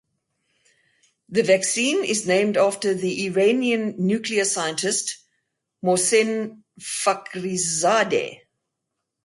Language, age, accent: English, 50-59, Southern African (South Africa, Zimbabwe, Namibia)